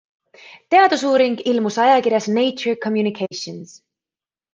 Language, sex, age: Estonian, female, 19-29